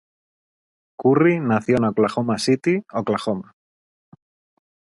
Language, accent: Spanish, España: Norte peninsular (Asturias, Castilla y León, Cantabria, País Vasco, Navarra, Aragón, La Rioja, Guadalajara, Cuenca)